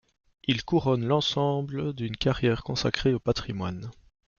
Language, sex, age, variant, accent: French, male, 19-29, Français d'Europe, Français de Belgique